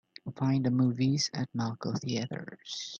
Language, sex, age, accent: English, male, 19-29, Filipino